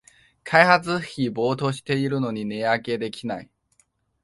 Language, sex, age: Japanese, male, 19-29